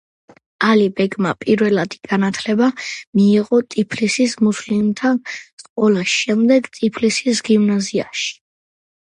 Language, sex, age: Georgian, female, 30-39